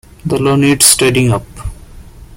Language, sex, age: English, male, 19-29